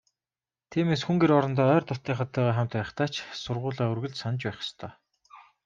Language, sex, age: Mongolian, male, 19-29